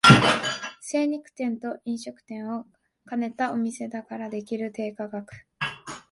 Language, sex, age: Japanese, female, 19-29